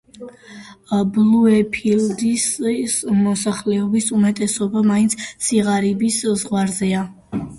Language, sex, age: Georgian, female, 19-29